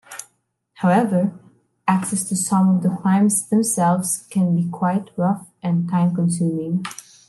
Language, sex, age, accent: English, female, 19-29, Filipino